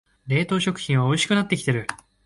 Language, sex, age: Japanese, male, 19-29